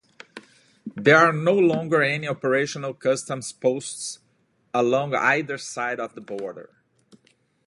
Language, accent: English, United States English